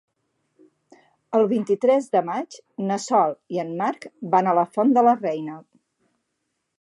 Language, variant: Catalan, Central